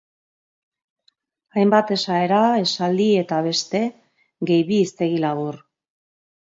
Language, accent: Basque, Mendebalekoa (Araba, Bizkaia, Gipuzkoako mendebaleko herri batzuk)